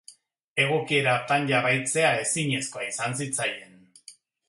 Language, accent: Basque, Erdialdekoa edo Nafarra (Gipuzkoa, Nafarroa)